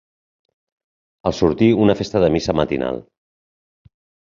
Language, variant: Catalan, Central